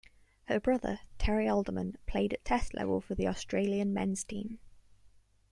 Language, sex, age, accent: English, female, 19-29, England English